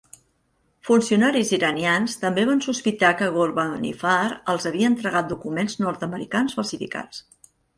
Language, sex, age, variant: Catalan, female, 50-59, Central